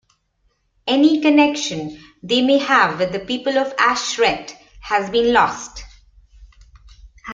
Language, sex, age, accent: English, female, 40-49, India and South Asia (India, Pakistan, Sri Lanka)